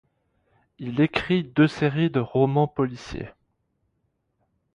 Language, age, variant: French, 19-29, Français de métropole